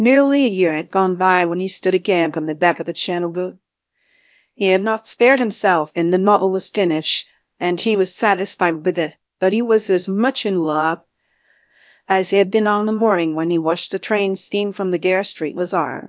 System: TTS, VITS